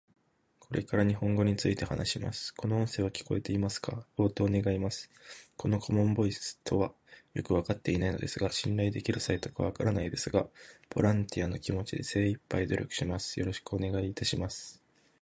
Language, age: Japanese, 19-29